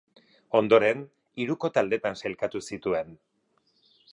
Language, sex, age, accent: Basque, male, 50-59, Erdialdekoa edo Nafarra (Gipuzkoa, Nafarroa)